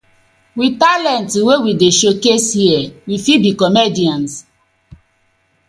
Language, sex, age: Nigerian Pidgin, female, 40-49